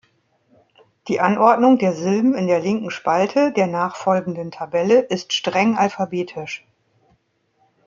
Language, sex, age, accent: German, female, 40-49, Deutschland Deutsch